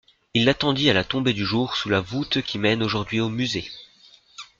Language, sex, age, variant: French, female, 19-29, Français de métropole